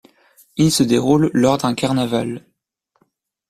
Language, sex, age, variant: French, male, under 19, Français de métropole